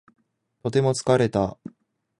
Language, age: Japanese, 19-29